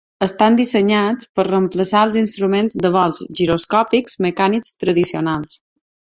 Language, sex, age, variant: Catalan, female, 19-29, Balear